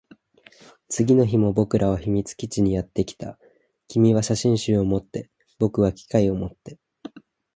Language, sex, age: Japanese, male, 19-29